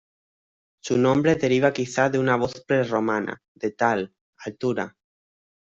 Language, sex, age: Spanish, male, 19-29